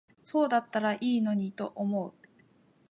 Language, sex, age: Japanese, female, 19-29